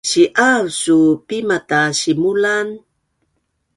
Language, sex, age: Bunun, female, 60-69